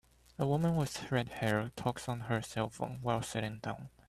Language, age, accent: English, under 19, United States English